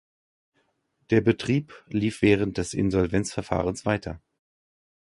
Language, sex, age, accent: German, male, 50-59, Deutschland Deutsch